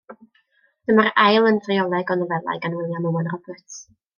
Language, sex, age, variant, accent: Welsh, female, 19-29, North-Eastern Welsh, Y Deyrnas Unedig Cymraeg